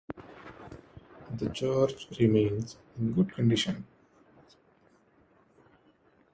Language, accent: English, India and South Asia (India, Pakistan, Sri Lanka)